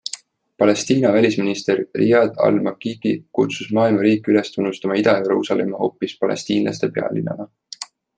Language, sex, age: Estonian, male, 19-29